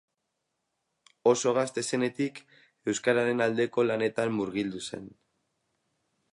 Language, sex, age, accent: Basque, male, 30-39, Mendebalekoa (Araba, Bizkaia, Gipuzkoako mendebaleko herri batzuk)